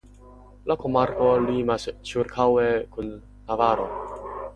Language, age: Esperanto, under 19